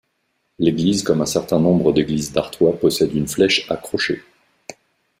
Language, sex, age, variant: French, male, 50-59, Français de métropole